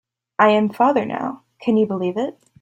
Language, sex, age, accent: English, female, under 19, United States English